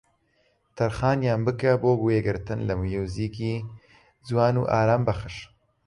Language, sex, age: Central Kurdish, male, 19-29